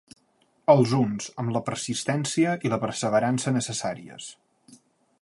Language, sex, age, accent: Catalan, male, 19-29, balear; valencià